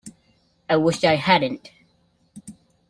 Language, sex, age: English, male, 19-29